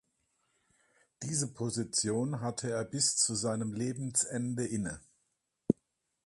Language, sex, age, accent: German, male, 60-69, Deutschland Deutsch